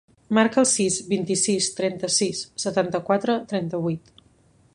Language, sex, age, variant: Catalan, female, 19-29, Central